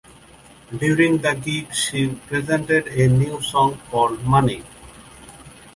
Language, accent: English, United States English